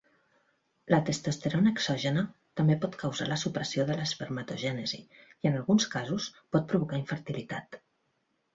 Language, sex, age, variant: Catalan, female, 40-49, Central